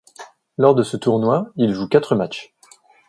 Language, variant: French, Français de métropole